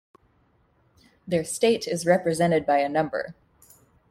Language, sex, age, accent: English, female, 19-29, United States English